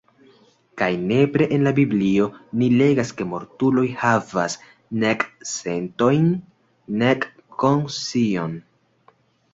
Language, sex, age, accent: Esperanto, male, 19-29, Internacia